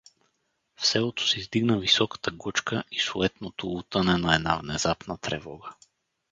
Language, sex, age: Bulgarian, male, 30-39